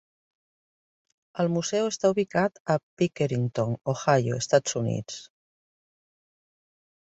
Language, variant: Catalan, Central